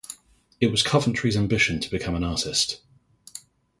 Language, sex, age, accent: English, male, 30-39, England English